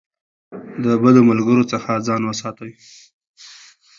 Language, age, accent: Pashto, 30-39, پکتیا ولایت، احمدزی